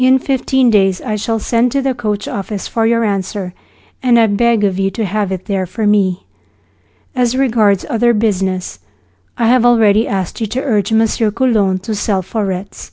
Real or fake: real